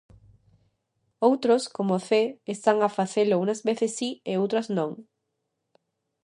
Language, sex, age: Galician, female, 19-29